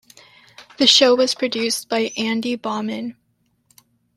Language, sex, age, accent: English, female, under 19, United States English